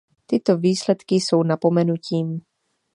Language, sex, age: Czech, female, 19-29